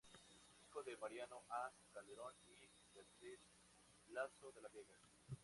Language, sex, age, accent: Spanish, male, 19-29, México